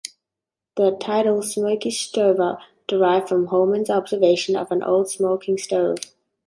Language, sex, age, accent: English, female, under 19, Australian English